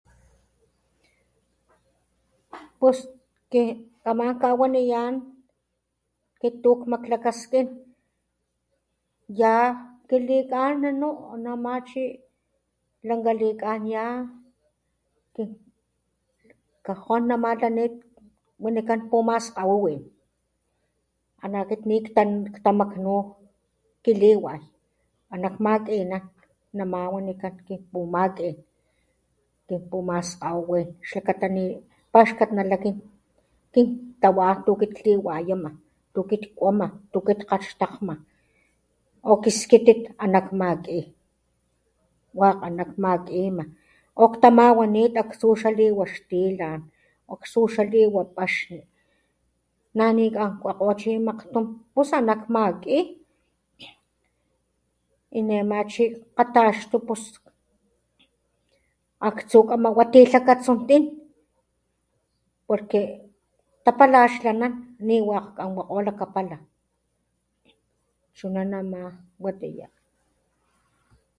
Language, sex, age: Papantla Totonac, female, 40-49